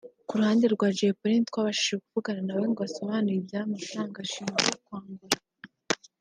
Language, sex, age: Kinyarwanda, female, under 19